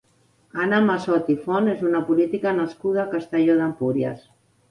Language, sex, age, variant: Catalan, female, 60-69, Central